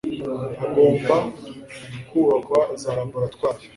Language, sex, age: Kinyarwanda, male, under 19